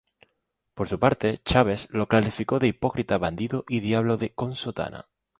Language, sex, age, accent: Spanish, male, 19-29, España: Islas Canarias